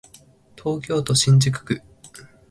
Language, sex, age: Japanese, male, under 19